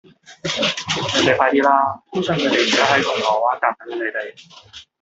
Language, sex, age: Cantonese, male, 19-29